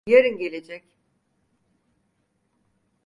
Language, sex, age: Turkish, female, 60-69